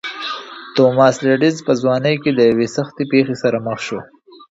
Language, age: Pashto, 19-29